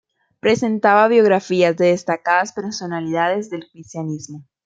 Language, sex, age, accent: Spanish, female, 19-29, Caribe: Cuba, Venezuela, Puerto Rico, República Dominicana, Panamá, Colombia caribeña, México caribeño, Costa del golfo de México